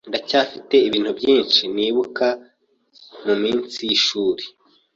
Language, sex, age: Kinyarwanda, male, 19-29